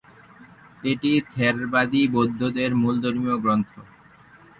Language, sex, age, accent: Bengali, male, 19-29, fluent